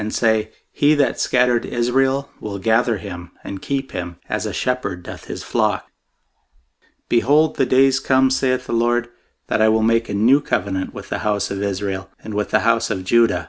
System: none